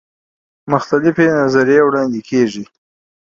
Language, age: Pashto, 19-29